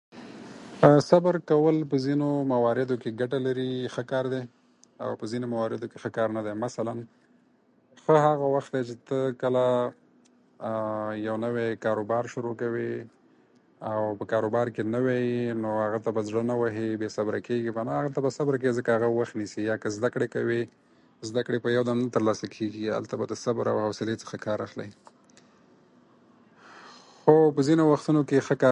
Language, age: Pashto, 19-29